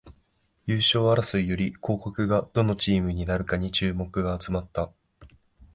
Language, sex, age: Japanese, male, 19-29